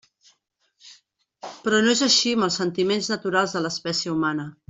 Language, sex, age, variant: Catalan, female, 50-59, Central